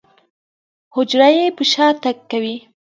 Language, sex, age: Pashto, female, 19-29